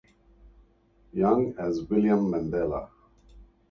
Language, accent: English, United States English